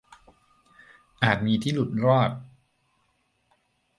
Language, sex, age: Thai, male, 40-49